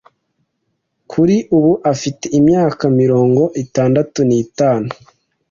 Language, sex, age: Kinyarwanda, male, 19-29